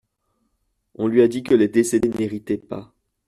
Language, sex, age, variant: French, male, 19-29, Français de métropole